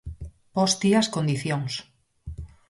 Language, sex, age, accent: Galician, female, 30-39, Normativo (estándar)